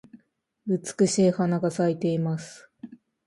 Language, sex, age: Japanese, female, under 19